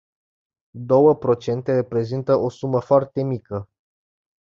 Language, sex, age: Romanian, male, 19-29